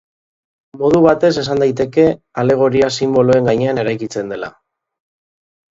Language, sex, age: Basque, male, 30-39